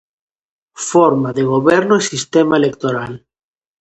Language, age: Galician, under 19